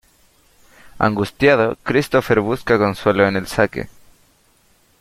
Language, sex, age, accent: Spanish, male, under 19, Chileno: Chile, Cuyo